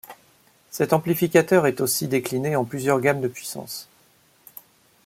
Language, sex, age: French, male, 40-49